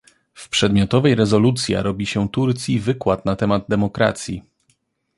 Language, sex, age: Polish, male, 30-39